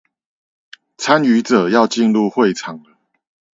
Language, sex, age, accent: Chinese, male, 30-39, 出生地：新北市